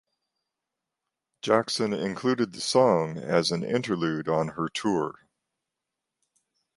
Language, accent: English, United States English